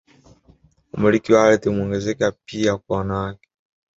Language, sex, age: Swahili, male, 19-29